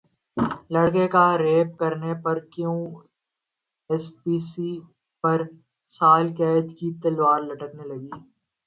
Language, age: Urdu, 19-29